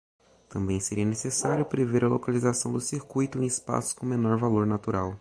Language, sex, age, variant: Portuguese, male, 19-29, Portuguese (Brasil)